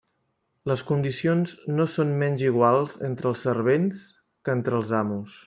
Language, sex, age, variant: Catalan, male, 30-39, Central